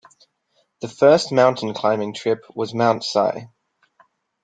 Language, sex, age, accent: English, male, 19-29, England English